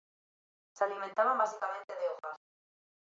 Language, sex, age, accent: Spanish, female, 19-29, España: Norte peninsular (Asturias, Castilla y León, Cantabria, País Vasco, Navarra, Aragón, La Rioja, Guadalajara, Cuenca)